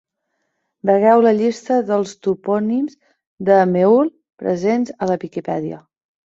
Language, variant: Catalan, Nord-Occidental